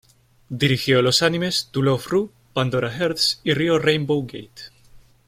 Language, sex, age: Spanish, male, 19-29